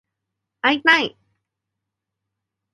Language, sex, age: Japanese, female, 19-29